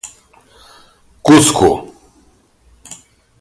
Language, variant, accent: Portuguese, Portuguese (Brasil), Mineiro